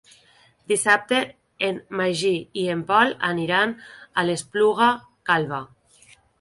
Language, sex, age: Catalan, female, 30-39